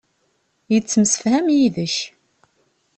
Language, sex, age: Kabyle, female, 30-39